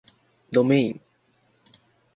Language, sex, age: Japanese, male, 19-29